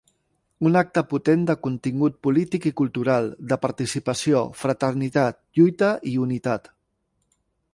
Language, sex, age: Catalan, male, 40-49